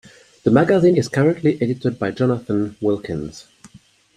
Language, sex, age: English, male, 19-29